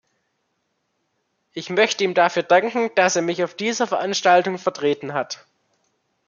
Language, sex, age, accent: German, male, under 19, Deutschland Deutsch